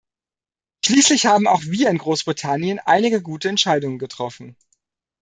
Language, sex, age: German, male, 30-39